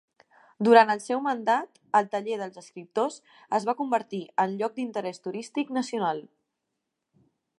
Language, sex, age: Catalan, female, 19-29